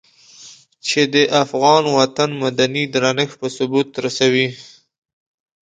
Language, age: Pashto, 30-39